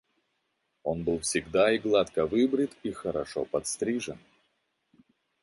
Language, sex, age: Russian, male, 30-39